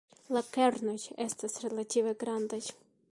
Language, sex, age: Esperanto, female, 19-29